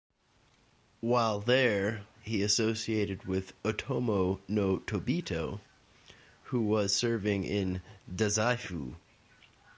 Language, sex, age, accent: English, male, 30-39, United States English